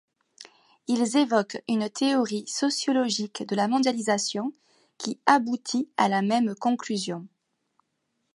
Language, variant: French, Français de métropole